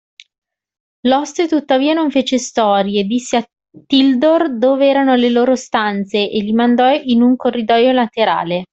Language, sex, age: Italian, male, 30-39